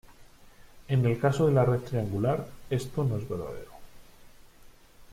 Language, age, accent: Spanish, 40-49, España: Centro-Sur peninsular (Madrid, Toledo, Castilla-La Mancha)